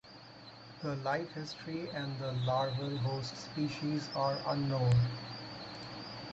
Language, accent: English, India and South Asia (India, Pakistan, Sri Lanka)